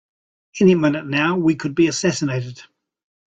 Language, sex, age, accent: English, male, 60-69, New Zealand English